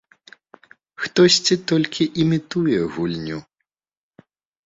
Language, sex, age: Belarusian, male, 19-29